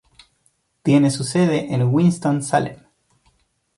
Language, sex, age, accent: Spanish, male, 30-39, Chileno: Chile, Cuyo